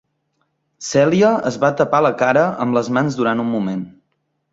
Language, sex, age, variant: Catalan, male, 19-29, Central